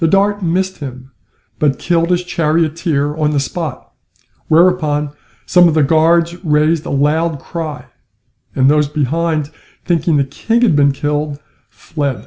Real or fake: real